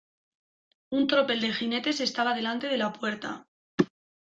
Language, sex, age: Spanish, female, 19-29